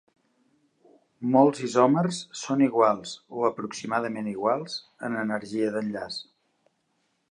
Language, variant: Catalan, Central